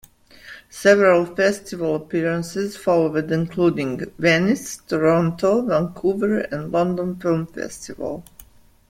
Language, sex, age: English, female, 50-59